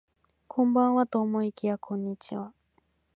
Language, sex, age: Japanese, female, 19-29